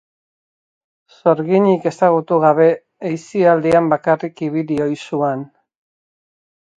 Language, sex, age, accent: Basque, female, 40-49, Mendebalekoa (Araba, Bizkaia, Gipuzkoako mendebaleko herri batzuk)